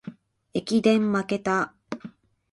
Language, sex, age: Japanese, female, 19-29